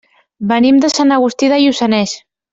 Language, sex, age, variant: Catalan, female, 19-29, Central